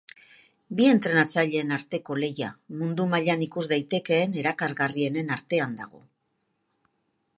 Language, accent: Basque, Erdialdekoa edo Nafarra (Gipuzkoa, Nafarroa)